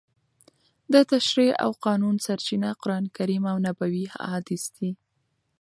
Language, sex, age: Pashto, female, 19-29